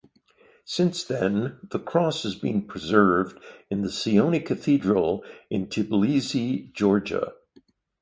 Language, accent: English, Canadian English